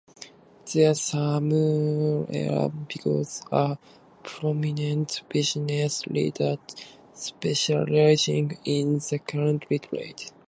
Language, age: English, under 19